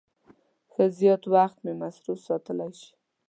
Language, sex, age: Pashto, female, 19-29